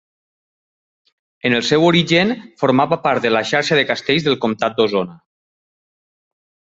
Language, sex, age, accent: Catalan, male, 40-49, valencià